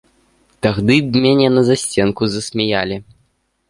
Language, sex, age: Belarusian, male, under 19